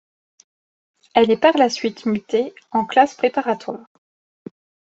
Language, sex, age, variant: French, female, 19-29, Français de métropole